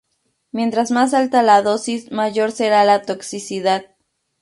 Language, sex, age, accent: Spanish, female, 30-39, México